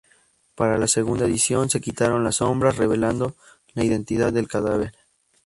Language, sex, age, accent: Spanish, male, 19-29, México